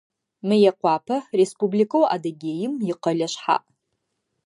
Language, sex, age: Adyghe, female, 30-39